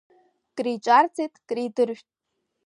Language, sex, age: Abkhazian, female, under 19